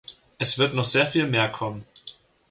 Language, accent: German, Deutschland Deutsch